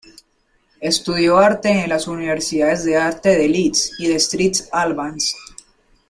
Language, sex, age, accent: Spanish, male, under 19, Andino-Pacífico: Colombia, Perú, Ecuador, oeste de Bolivia y Venezuela andina